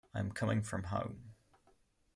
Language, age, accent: English, 19-29, England English